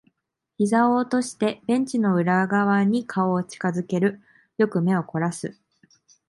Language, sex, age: Japanese, female, 19-29